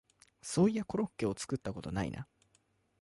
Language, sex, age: Japanese, male, 19-29